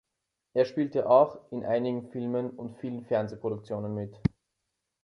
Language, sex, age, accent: German, male, 19-29, Österreichisches Deutsch